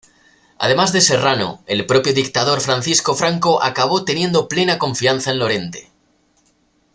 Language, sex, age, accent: Spanish, male, 19-29, España: Norte peninsular (Asturias, Castilla y León, Cantabria, País Vasco, Navarra, Aragón, La Rioja, Guadalajara, Cuenca)